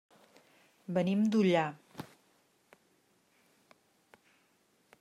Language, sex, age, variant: Catalan, female, 50-59, Central